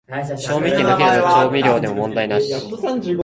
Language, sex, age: Japanese, male, under 19